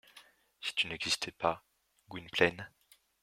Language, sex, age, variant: French, male, under 19, Français de métropole